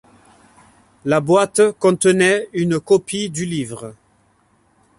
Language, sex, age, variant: French, male, 40-49, Français de métropole